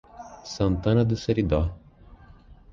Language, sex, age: Portuguese, male, 19-29